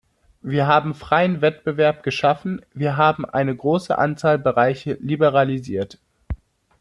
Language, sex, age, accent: German, male, 19-29, Deutschland Deutsch